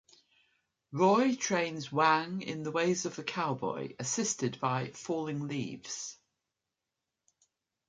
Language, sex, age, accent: English, female, 60-69, England English